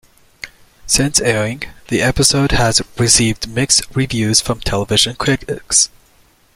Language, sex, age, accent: English, male, 19-29, United States English